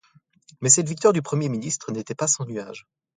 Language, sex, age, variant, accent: French, male, 30-39, Français d'Europe, Français de Belgique